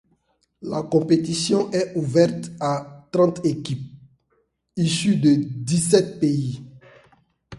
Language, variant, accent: French, Français d'Afrique subsaharienne et des îles africaines, Français de Côte d’Ivoire